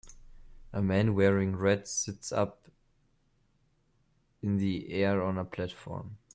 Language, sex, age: English, male, under 19